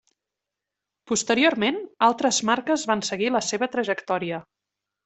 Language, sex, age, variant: Catalan, female, 40-49, Central